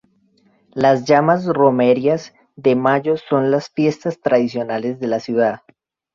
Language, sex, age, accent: Spanish, male, 19-29, Andino-Pacífico: Colombia, Perú, Ecuador, oeste de Bolivia y Venezuela andina